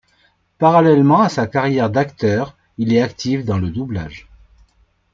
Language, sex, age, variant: French, male, 40-49, Français de métropole